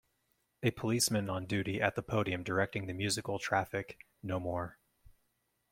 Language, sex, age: English, male, 30-39